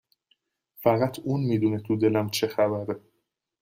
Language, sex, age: Persian, male, 19-29